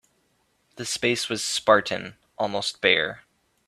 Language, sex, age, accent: English, male, 19-29, United States English